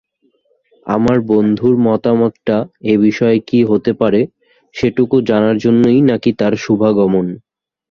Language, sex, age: Bengali, male, 19-29